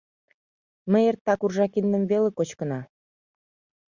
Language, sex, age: Mari, female, 30-39